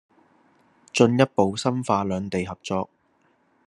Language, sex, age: Cantonese, male, 19-29